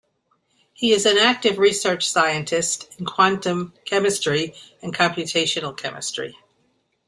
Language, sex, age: English, female, 70-79